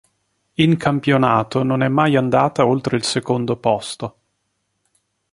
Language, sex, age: Italian, male, 30-39